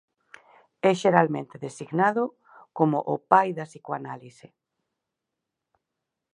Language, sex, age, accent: Galician, female, 40-49, Oriental (común en zona oriental)